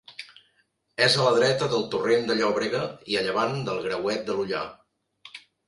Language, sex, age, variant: Catalan, male, 50-59, Central